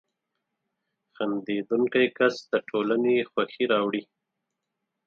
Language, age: Pashto, 40-49